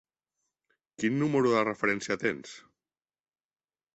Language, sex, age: Catalan, male, 30-39